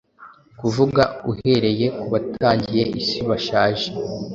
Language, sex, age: Kinyarwanda, male, 19-29